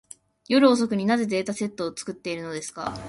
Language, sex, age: Japanese, female, 19-29